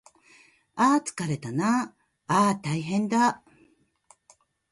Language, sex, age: Japanese, female, 50-59